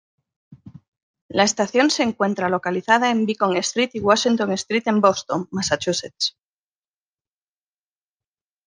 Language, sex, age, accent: Spanish, female, 40-49, España: Norte peninsular (Asturias, Castilla y León, Cantabria, País Vasco, Navarra, Aragón, La Rioja, Guadalajara, Cuenca)